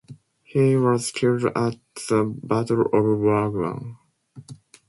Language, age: English, 19-29